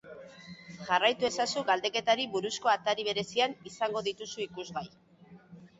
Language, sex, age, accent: Basque, female, 30-39, Mendebalekoa (Araba, Bizkaia, Gipuzkoako mendebaleko herri batzuk)